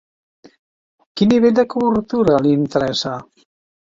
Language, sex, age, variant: Catalan, male, 70-79, Central